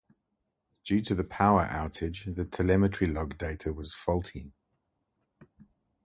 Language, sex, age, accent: English, male, 40-49, Southern African (South Africa, Zimbabwe, Namibia)